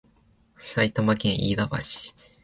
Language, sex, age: Japanese, male, under 19